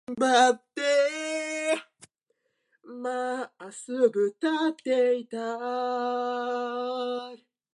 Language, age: Japanese, under 19